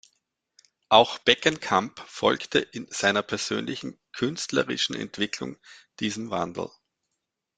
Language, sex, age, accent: German, male, 40-49, Österreichisches Deutsch